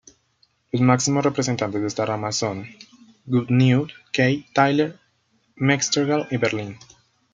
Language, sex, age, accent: Spanish, male, 19-29, Andino-Pacífico: Colombia, Perú, Ecuador, oeste de Bolivia y Venezuela andina